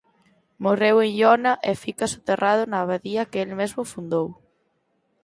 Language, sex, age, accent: Galician, female, 19-29, Central (gheada)